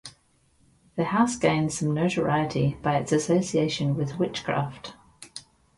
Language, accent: English, Australian English